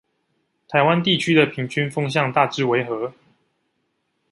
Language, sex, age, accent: Chinese, male, 19-29, 出生地：臺北市